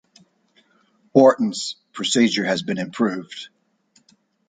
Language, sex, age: English, male, 60-69